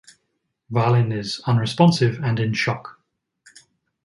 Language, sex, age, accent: English, male, 30-39, England English